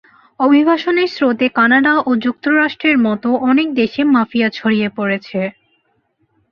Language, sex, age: Bengali, female, 19-29